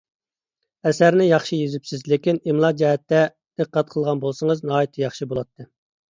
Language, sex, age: Uyghur, male, 30-39